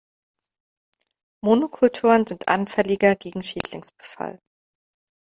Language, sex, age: German, female, 30-39